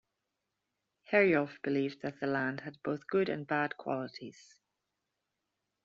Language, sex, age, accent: English, female, 40-49, Irish English